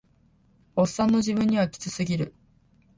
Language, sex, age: Japanese, female, under 19